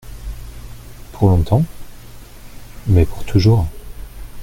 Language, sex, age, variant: French, male, 30-39, Français de métropole